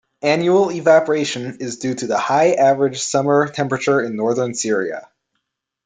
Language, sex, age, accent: English, male, 19-29, United States English